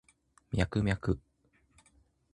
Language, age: Japanese, 19-29